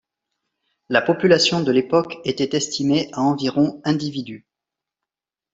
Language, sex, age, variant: French, male, 30-39, Français de métropole